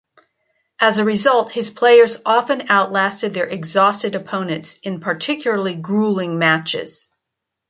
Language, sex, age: English, female, 60-69